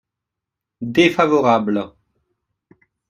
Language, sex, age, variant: French, male, 19-29, Français de métropole